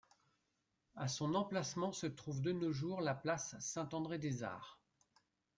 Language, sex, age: French, male, 40-49